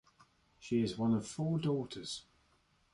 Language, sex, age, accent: English, male, 30-39, England English